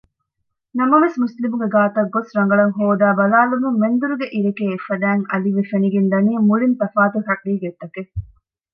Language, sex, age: Divehi, female, 30-39